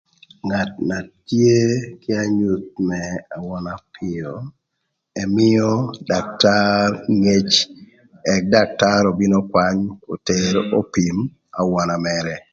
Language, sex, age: Thur, male, 60-69